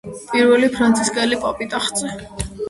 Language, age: Georgian, under 19